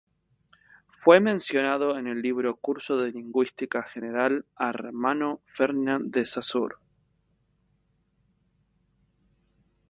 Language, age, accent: Spanish, 19-29, Rioplatense: Argentina, Uruguay, este de Bolivia, Paraguay